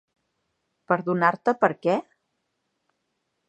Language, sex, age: Catalan, female, 40-49